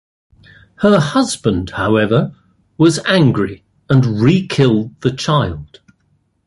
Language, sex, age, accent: English, male, 60-69, England English